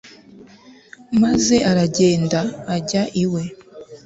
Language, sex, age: Kinyarwanda, female, under 19